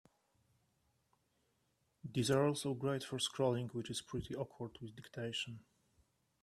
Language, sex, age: English, male, 30-39